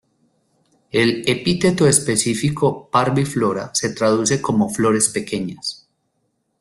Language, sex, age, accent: Spanish, male, 40-49, Andino-Pacífico: Colombia, Perú, Ecuador, oeste de Bolivia y Venezuela andina